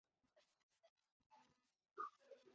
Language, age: English, 19-29